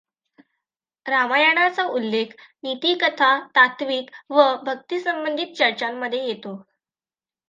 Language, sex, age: Marathi, female, under 19